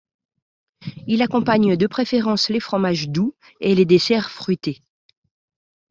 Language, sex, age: French, female, 50-59